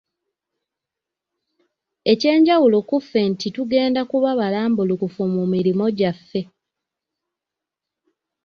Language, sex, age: Ganda, female, 19-29